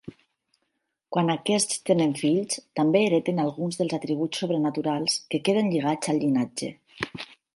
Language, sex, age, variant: Catalan, female, 40-49, Nord-Occidental